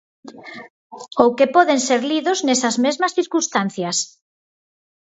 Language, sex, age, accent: Galician, female, 50-59, Normativo (estándar)